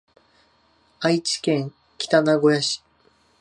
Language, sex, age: Japanese, male, 19-29